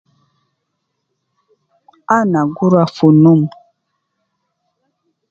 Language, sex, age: Nubi, female, 30-39